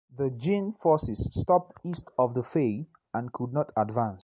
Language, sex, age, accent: English, male, 19-29, Southern African (South Africa, Zimbabwe, Namibia)